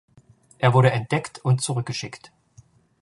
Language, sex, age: German, male, 40-49